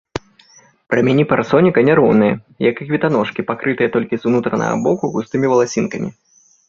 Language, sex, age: Belarusian, male, 30-39